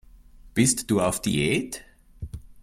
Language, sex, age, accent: German, male, 30-39, Österreichisches Deutsch